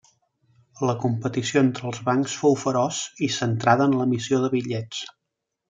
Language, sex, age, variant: Catalan, male, 30-39, Central